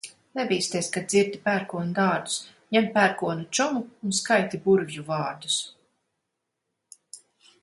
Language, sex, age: Latvian, female, 50-59